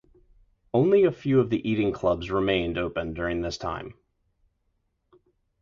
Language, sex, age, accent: English, male, 30-39, United States English